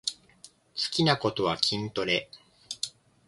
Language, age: Japanese, 19-29